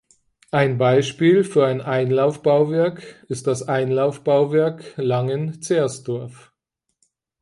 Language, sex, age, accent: German, male, 30-39, Deutschland Deutsch